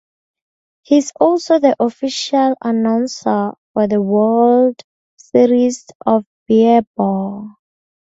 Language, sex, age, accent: English, female, 19-29, Southern African (South Africa, Zimbabwe, Namibia)